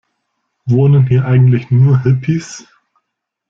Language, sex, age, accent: German, male, 19-29, Deutschland Deutsch